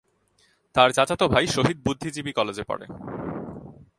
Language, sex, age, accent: Bengali, male, 19-29, প্রমিত